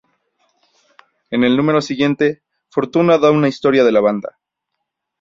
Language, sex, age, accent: Spanish, male, 19-29, México